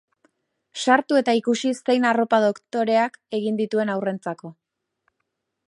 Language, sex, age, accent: Basque, female, 19-29, Erdialdekoa edo Nafarra (Gipuzkoa, Nafarroa)